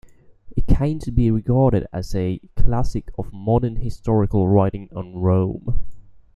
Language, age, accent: English, 19-29, England English